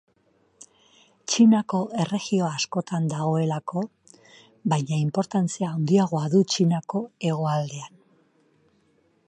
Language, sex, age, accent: Basque, female, 50-59, Mendebalekoa (Araba, Bizkaia, Gipuzkoako mendebaleko herri batzuk)